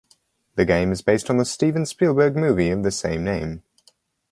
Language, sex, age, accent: English, male, 19-29, United States English